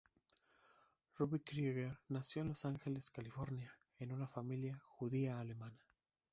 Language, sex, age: Spanish, male, 19-29